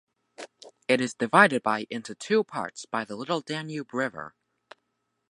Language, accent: English, United States English